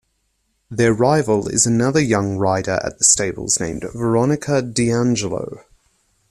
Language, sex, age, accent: English, male, 19-29, Australian English